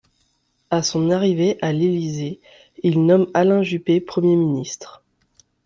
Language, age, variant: French, 19-29, Français de métropole